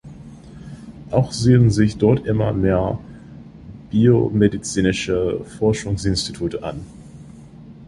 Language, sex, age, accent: German, male, 19-29, Amerikanisches Deutsch